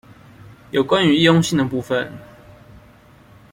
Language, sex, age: Chinese, male, 19-29